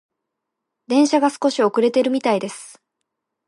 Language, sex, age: Japanese, female, under 19